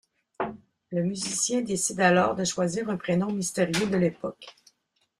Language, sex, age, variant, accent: French, female, 50-59, Français d'Amérique du Nord, Français du Canada